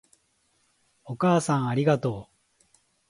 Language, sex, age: Japanese, male, 30-39